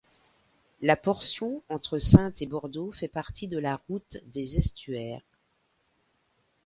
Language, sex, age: French, female, 50-59